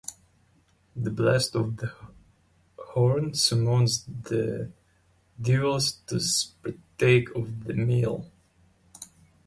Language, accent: English, Ukrainian